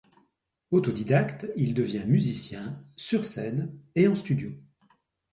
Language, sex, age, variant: French, male, 60-69, Français de métropole